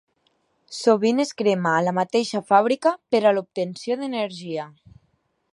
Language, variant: Catalan, Central